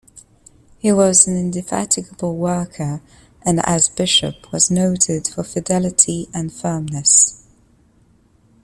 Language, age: English, 19-29